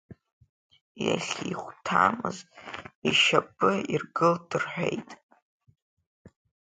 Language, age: Abkhazian, under 19